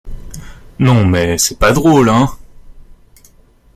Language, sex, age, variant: French, male, 19-29, Français de métropole